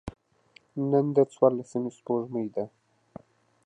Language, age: Pashto, 19-29